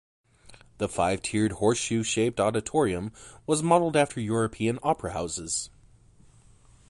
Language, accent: English, United States English